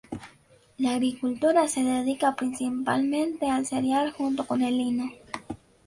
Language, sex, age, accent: Spanish, female, under 19, América central